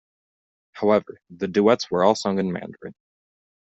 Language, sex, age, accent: English, male, 19-29, United States English